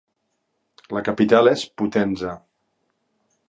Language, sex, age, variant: Catalan, male, 50-59, Central